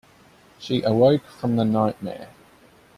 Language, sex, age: English, male, 19-29